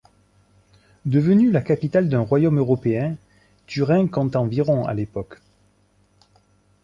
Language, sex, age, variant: French, male, 40-49, Français de métropole